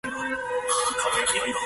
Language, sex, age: English, male, 19-29